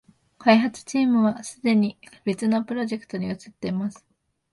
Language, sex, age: Japanese, female, 19-29